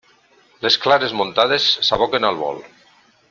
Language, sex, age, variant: Catalan, male, 60-69, Nord-Occidental